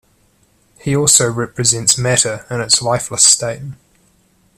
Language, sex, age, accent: English, male, 30-39, New Zealand English